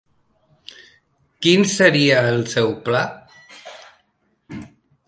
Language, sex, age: Catalan, male, 50-59